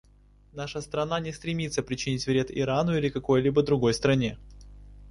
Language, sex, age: Russian, male, 19-29